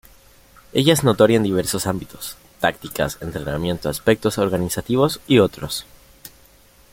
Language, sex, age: Spanish, male, under 19